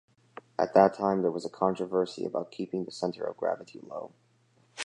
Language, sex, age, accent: English, male, under 19, United States English